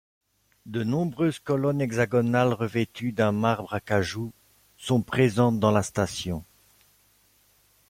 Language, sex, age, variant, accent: French, male, 50-59, Français d'Europe, Français de Belgique